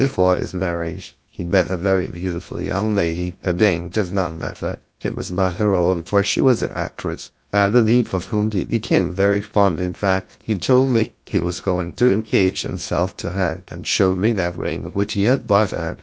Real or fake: fake